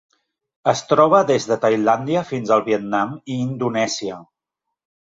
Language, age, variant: Catalan, 40-49, Central